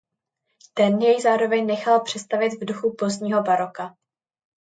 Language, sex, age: Czech, female, under 19